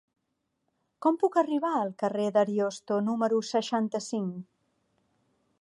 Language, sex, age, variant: Catalan, female, 40-49, Central